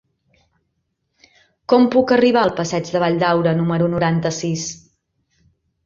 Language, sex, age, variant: Catalan, female, 40-49, Central